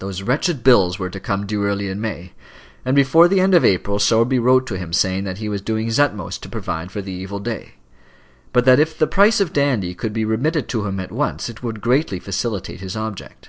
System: none